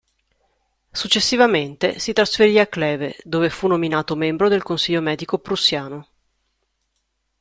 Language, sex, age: Italian, female, 30-39